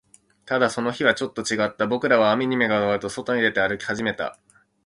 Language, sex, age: Japanese, male, 30-39